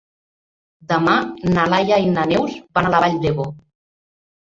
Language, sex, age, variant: Catalan, female, 30-39, Central